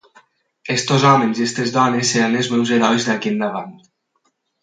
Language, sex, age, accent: Catalan, male, 19-29, valencià